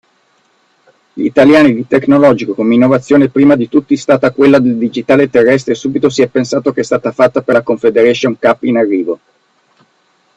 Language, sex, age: Italian, male, 40-49